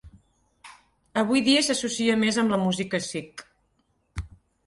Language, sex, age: Catalan, female, 50-59